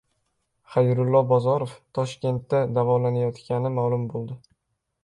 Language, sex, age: Uzbek, male, under 19